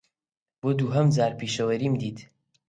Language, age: Central Kurdish, 19-29